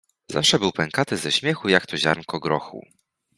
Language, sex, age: Polish, male, 19-29